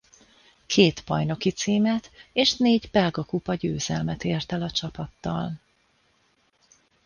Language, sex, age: Hungarian, female, 30-39